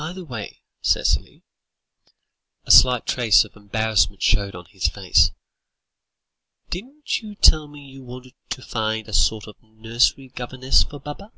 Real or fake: real